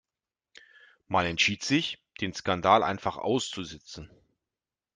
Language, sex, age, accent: German, male, 40-49, Deutschland Deutsch